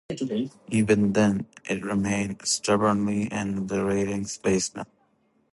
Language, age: English, 60-69